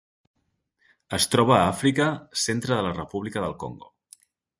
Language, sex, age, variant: Catalan, male, 19-29, Central